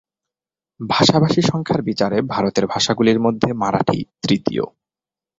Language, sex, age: Bengali, male, 19-29